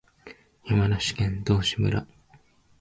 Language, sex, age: Japanese, male, 19-29